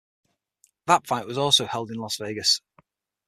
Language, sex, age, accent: English, male, 40-49, England English